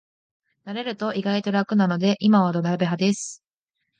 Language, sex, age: Japanese, female, under 19